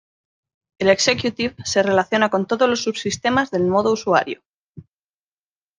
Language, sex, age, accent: Spanish, female, 40-49, España: Norte peninsular (Asturias, Castilla y León, Cantabria, País Vasco, Navarra, Aragón, La Rioja, Guadalajara, Cuenca)